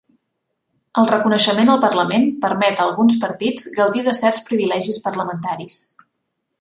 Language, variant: Catalan, Central